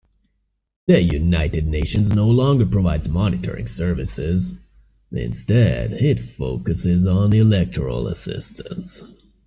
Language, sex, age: English, male, 19-29